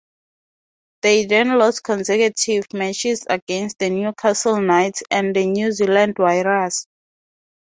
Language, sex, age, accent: English, female, 19-29, Southern African (South Africa, Zimbabwe, Namibia)